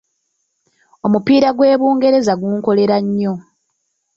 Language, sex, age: Ganda, female, 19-29